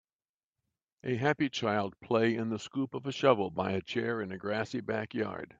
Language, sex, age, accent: English, male, 70-79, United States English